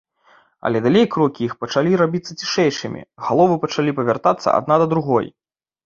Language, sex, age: Belarusian, male, 30-39